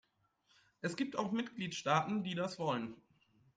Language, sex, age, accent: German, male, 19-29, Deutschland Deutsch